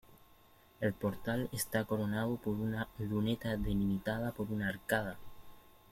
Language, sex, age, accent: Spanish, male, 19-29, Chileno: Chile, Cuyo